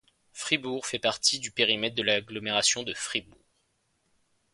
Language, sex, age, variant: French, male, 19-29, Français de métropole